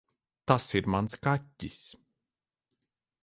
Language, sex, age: Latvian, male, 30-39